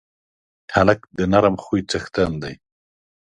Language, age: Pashto, 60-69